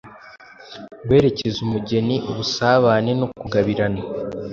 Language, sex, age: Kinyarwanda, male, 19-29